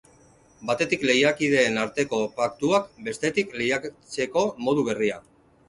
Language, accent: Basque, Mendebalekoa (Araba, Bizkaia, Gipuzkoako mendebaleko herri batzuk)